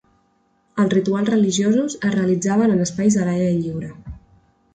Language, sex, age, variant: Catalan, female, 19-29, Central